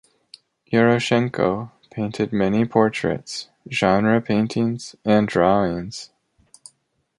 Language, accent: English, United States English